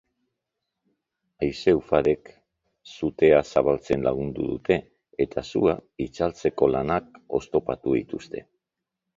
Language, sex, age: Basque, male, 60-69